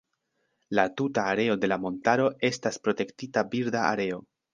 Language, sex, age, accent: Esperanto, male, under 19, Internacia